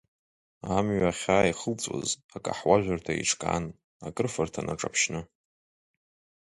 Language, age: Abkhazian, 19-29